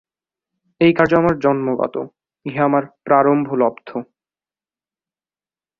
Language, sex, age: Bengali, male, under 19